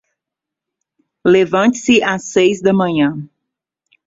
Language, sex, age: Portuguese, female, 40-49